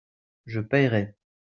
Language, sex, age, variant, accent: French, male, 30-39, Français d'Europe, Français de Belgique